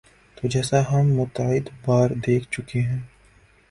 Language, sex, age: Urdu, male, 19-29